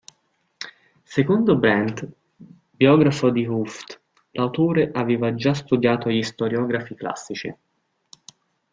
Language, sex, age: Italian, male, 19-29